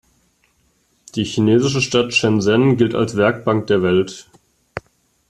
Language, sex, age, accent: German, male, 19-29, Deutschland Deutsch